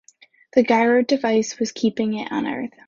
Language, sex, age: English, female, 19-29